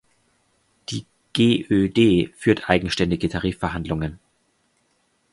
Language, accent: German, Deutschland Deutsch